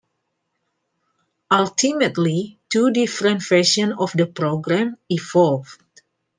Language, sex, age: English, female, 30-39